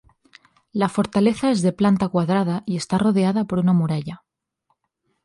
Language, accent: Spanish, España: Centro-Sur peninsular (Madrid, Toledo, Castilla-La Mancha)